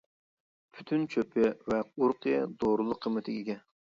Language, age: Uyghur, 30-39